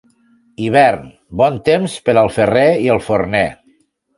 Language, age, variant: Catalan, 60-69, Tortosí